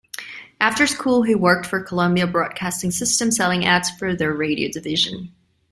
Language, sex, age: English, female, 30-39